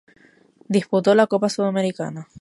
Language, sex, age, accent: Spanish, female, 19-29, España: Islas Canarias